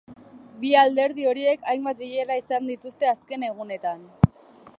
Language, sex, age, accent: Basque, female, 19-29, Mendebalekoa (Araba, Bizkaia, Gipuzkoako mendebaleko herri batzuk)